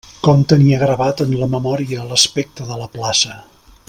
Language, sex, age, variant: Catalan, male, 50-59, Central